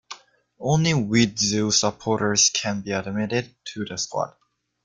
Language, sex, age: English, male, under 19